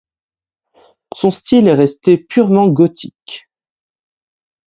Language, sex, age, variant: French, male, under 19, Français de métropole